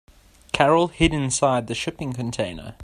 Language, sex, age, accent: English, male, 19-29, Southern African (South Africa, Zimbabwe, Namibia)